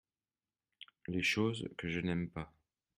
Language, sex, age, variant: French, male, 40-49, Français de métropole